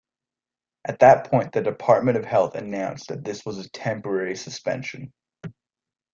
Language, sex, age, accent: English, male, under 19, United States English